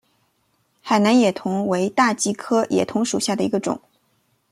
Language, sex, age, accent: Chinese, female, 30-39, 出生地：吉林省